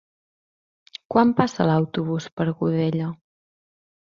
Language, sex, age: Catalan, female, 19-29